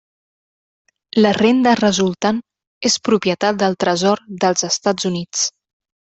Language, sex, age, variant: Catalan, female, 19-29, Central